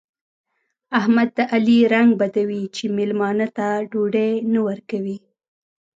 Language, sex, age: Pashto, female, 19-29